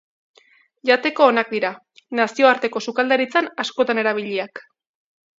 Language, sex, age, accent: Basque, female, 19-29, Erdialdekoa edo Nafarra (Gipuzkoa, Nafarroa)